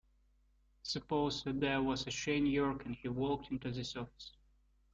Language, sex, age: English, male, 19-29